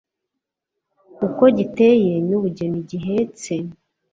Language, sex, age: Kinyarwanda, female, 19-29